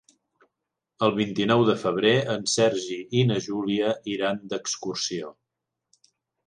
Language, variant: Catalan, Central